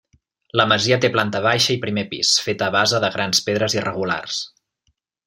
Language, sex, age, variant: Catalan, male, 19-29, Central